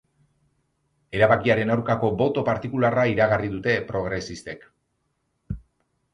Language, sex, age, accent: Basque, male, 40-49, Mendebalekoa (Araba, Bizkaia, Gipuzkoako mendebaleko herri batzuk)